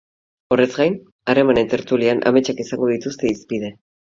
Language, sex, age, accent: Basque, female, 40-49, Mendebalekoa (Araba, Bizkaia, Gipuzkoako mendebaleko herri batzuk)